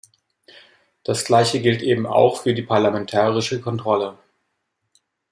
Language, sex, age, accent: German, male, 19-29, Deutschland Deutsch